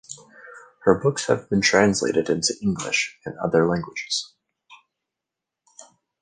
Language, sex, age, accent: English, male, 30-39, United States English